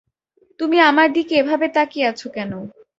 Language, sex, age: Bengali, female, under 19